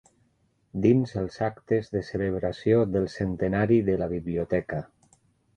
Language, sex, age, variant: Catalan, male, 50-59, Nord-Occidental